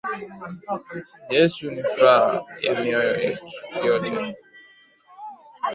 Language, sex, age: Swahili, male, 19-29